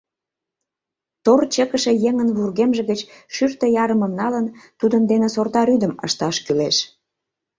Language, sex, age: Mari, female, 40-49